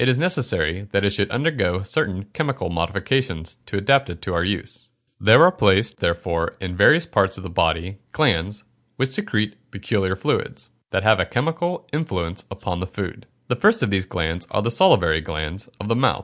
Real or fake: real